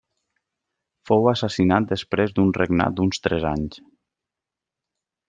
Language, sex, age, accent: Catalan, male, 30-39, valencià